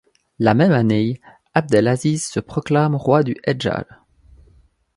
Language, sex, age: French, male, 30-39